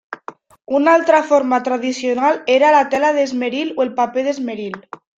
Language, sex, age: Catalan, female, 19-29